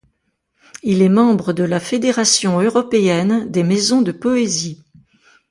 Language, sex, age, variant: French, female, 70-79, Français de métropole